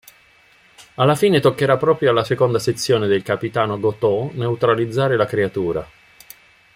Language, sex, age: Italian, male, 50-59